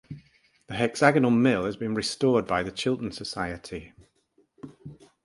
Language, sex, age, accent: English, male, 60-69, England English